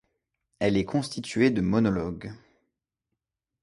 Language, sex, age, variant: French, male, 19-29, Français de métropole